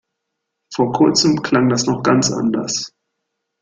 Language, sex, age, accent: German, male, 30-39, Deutschland Deutsch